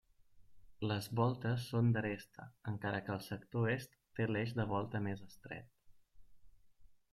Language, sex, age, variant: Catalan, male, 30-39, Central